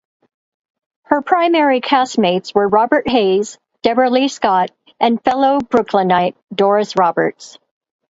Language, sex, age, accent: English, female, 60-69, United States English